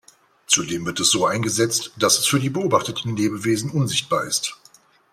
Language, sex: German, male